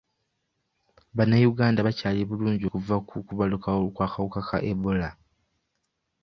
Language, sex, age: Ganda, male, 19-29